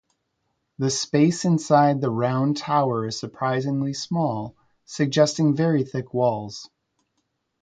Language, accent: English, United States English